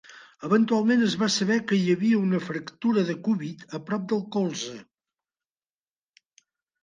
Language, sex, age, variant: Catalan, male, 50-59, Central